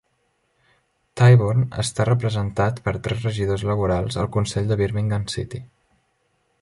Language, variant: Catalan, Central